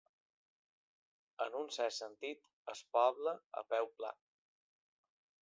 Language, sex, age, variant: Catalan, male, 30-39, Balear